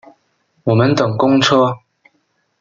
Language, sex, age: Chinese, male, 19-29